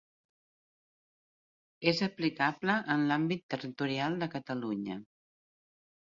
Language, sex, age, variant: Catalan, female, 60-69, Central